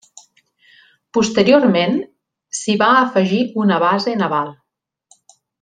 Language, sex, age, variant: Catalan, female, 50-59, Central